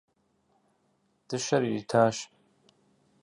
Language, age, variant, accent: Kabardian, 19-29, Адыгэбзэ (Къэбэрдей, Кирил, псоми зэдай), Джылэхъстэней (Gilahsteney)